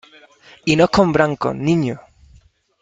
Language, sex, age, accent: Spanish, male, 30-39, España: Sur peninsular (Andalucia, Extremadura, Murcia)